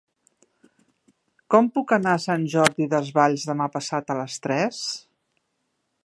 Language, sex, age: Catalan, female, 50-59